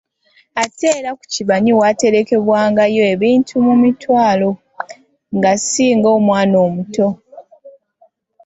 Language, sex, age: Ganda, female, 19-29